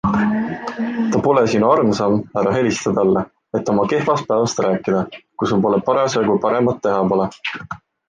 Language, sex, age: Estonian, male, 19-29